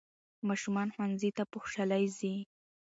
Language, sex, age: Pashto, female, 19-29